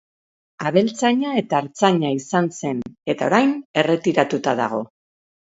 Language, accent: Basque, Erdialdekoa edo Nafarra (Gipuzkoa, Nafarroa)